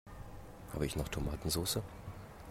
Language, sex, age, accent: German, male, 40-49, Deutschland Deutsch